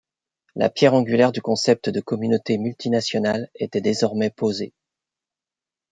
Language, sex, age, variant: French, male, 50-59, Français de métropole